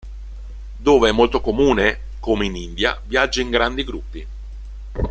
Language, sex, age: Italian, male, 50-59